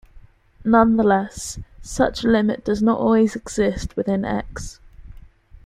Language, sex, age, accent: English, female, 19-29, England English